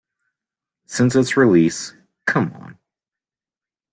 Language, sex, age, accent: English, male, 19-29, United States English